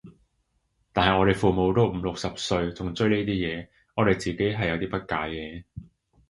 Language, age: Cantonese, 30-39